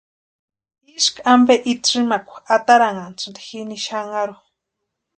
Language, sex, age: Western Highland Purepecha, female, 19-29